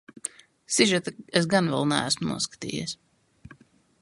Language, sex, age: Latvian, female, 19-29